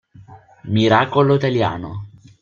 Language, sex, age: Italian, male, 19-29